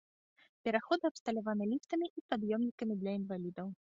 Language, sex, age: Belarusian, female, under 19